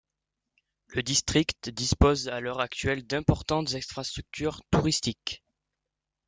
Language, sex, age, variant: French, male, 19-29, Français de métropole